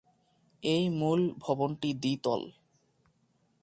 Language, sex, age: Bengali, male, 19-29